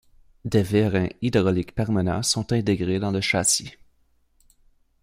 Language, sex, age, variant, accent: French, male, 19-29, Français d'Amérique du Nord, Français du Canada